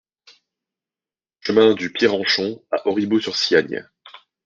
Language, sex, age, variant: French, male, 19-29, Français de métropole